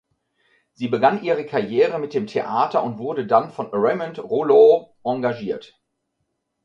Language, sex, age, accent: German, male, 50-59, Deutschland Deutsch